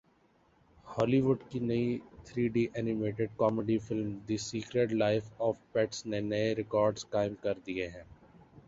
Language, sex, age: Urdu, male, 19-29